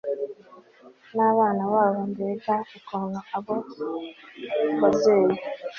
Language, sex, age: Kinyarwanda, female, 19-29